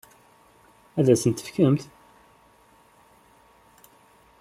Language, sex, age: Kabyle, male, 30-39